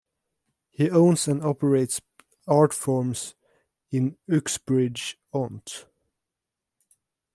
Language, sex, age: English, male, 19-29